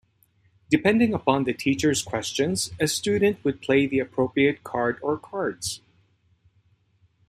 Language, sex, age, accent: English, male, 40-49, Canadian English